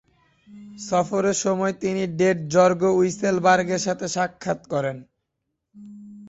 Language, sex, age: Bengali, male, 19-29